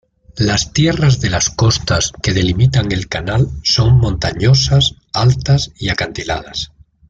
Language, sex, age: Spanish, male, 60-69